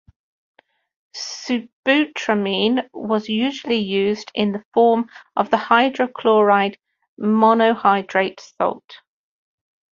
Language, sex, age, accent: English, female, 50-59, England English